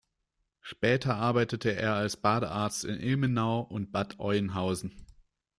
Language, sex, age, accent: German, male, 19-29, Deutschland Deutsch